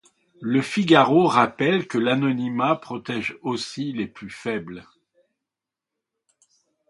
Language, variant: French, Français de métropole